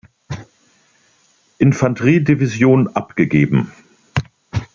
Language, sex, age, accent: German, male, 60-69, Deutschland Deutsch